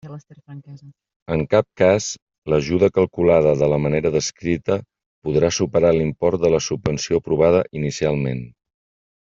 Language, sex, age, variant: Catalan, male, 40-49, Central